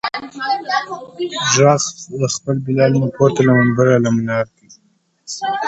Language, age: Pashto, under 19